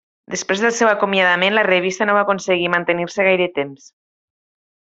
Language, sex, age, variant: Catalan, female, 30-39, Nord-Occidental